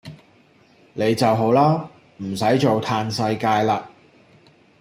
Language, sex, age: Cantonese, male, 30-39